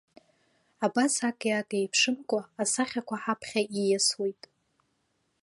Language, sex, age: Abkhazian, female, 19-29